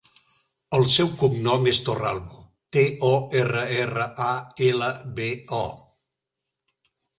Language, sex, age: Catalan, male, 70-79